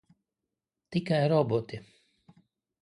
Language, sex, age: Latvian, male, 40-49